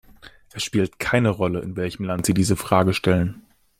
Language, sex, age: German, male, 19-29